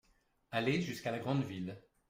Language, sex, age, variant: French, male, 30-39, Français de métropole